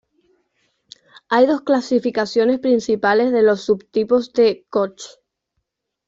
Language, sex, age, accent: Spanish, female, under 19, España: Islas Canarias